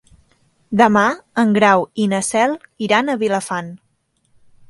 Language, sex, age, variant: Catalan, female, 19-29, Central